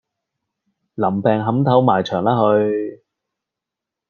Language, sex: Cantonese, male